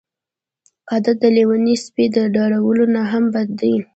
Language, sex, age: Pashto, female, under 19